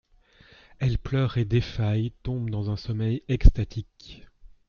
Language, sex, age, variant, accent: French, male, 30-39, Français d'Europe, Français de Belgique